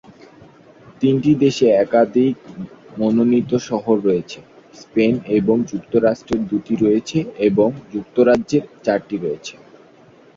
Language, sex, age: Bengali, male, 19-29